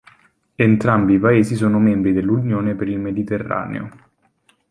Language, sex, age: Italian, male, 19-29